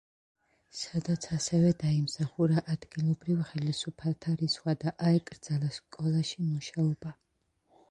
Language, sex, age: Georgian, female, 30-39